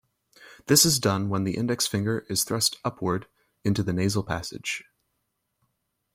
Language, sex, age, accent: English, male, 19-29, United States English